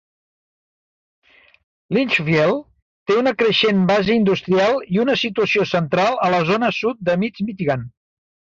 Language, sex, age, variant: Catalan, male, 60-69, Central